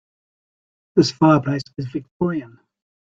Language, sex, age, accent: English, male, 60-69, New Zealand English